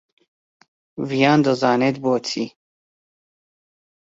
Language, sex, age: Central Kurdish, male, 19-29